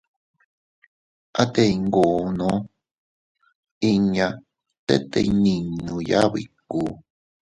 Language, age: Teutila Cuicatec, 30-39